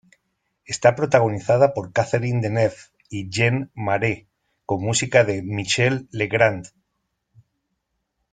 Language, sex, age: Spanish, male, 40-49